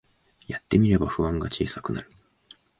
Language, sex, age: Japanese, male, 19-29